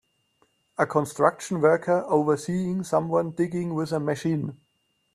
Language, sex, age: English, male, 30-39